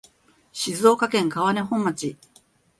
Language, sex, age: Japanese, female, 50-59